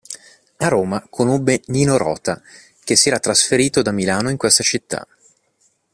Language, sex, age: Italian, male, 30-39